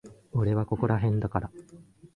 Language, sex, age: Japanese, male, 19-29